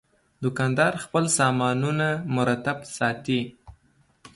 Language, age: Pashto, 19-29